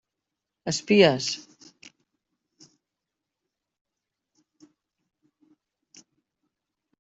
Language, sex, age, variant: Catalan, female, 50-59, Central